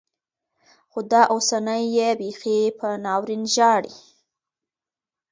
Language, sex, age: Pashto, female, 19-29